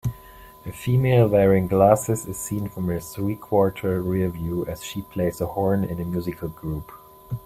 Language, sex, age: English, male, 30-39